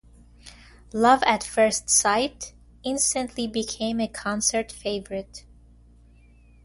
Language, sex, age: English, female, 30-39